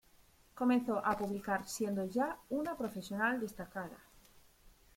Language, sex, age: Spanish, female, 30-39